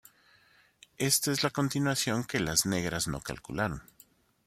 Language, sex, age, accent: Spanish, male, 50-59, México